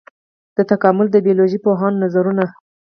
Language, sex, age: Pashto, female, 19-29